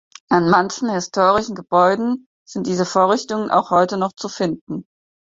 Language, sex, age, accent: German, female, 19-29, Deutschland Deutsch